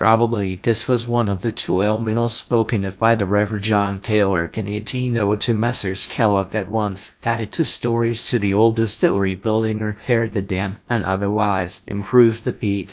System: TTS, GlowTTS